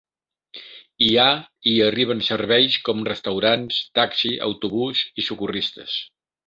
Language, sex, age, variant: Catalan, male, 60-69, Central